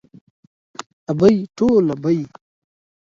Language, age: Pashto, 30-39